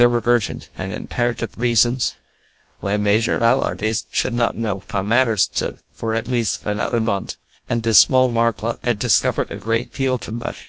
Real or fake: fake